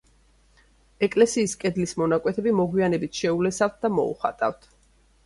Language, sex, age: Georgian, female, 50-59